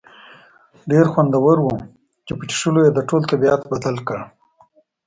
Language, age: Pashto, under 19